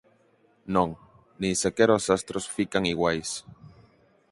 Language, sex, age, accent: Galician, male, 19-29, Central (gheada)